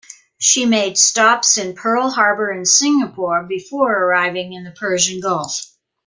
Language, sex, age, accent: English, female, 70-79, United States English